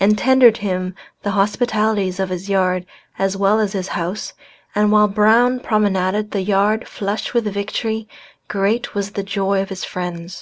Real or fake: real